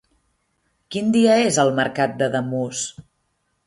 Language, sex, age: Catalan, female, 30-39